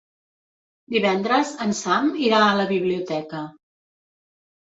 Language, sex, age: Catalan, female, 50-59